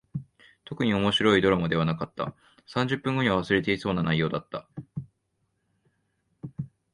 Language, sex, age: Japanese, male, 19-29